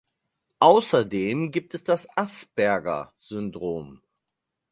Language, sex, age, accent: German, male, 30-39, Deutschland Deutsch